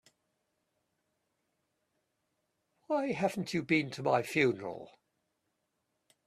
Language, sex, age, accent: English, male, 70-79, England English